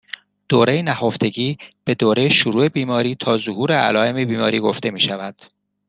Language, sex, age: Persian, male, 50-59